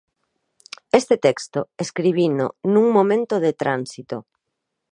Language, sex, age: Galician, female, 40-49